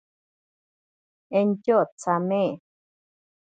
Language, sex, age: Ashéninka Perené, female, 30-39